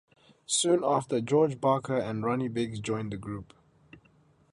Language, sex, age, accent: English, male, 19-29, Southern African (South Africa, Zimbabwe, Namibia)